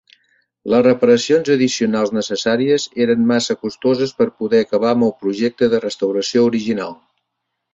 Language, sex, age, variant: Catalan, male, 60-69, Central